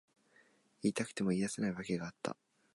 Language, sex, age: Japanese, male, 19-29